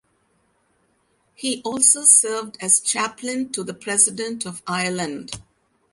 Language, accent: English, India and South Asia (India, Pakistan, Sri Lanka)